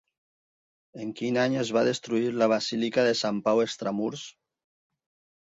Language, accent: Catalan, valencià